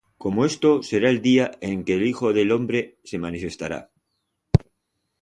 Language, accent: Spanish, España: Norte peninsular (Asturias, Castilla y León, Cantabria, País Vasco, Navarra, Aragón, La Rioja, Guadalajara, Cuenca)